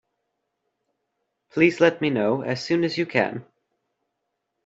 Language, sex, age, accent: English, male, under 19, United States English